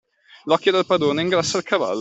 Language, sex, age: Italian, male, 19-29